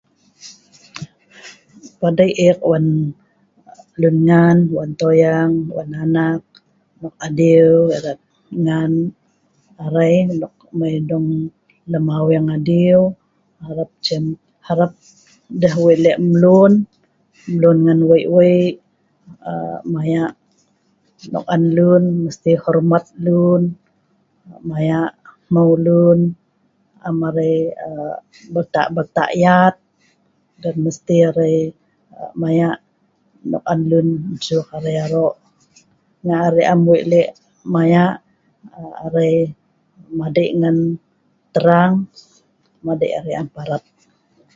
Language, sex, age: Sa'ban, female, 50-59